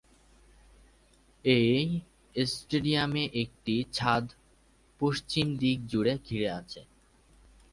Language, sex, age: Bengali, male, 19-29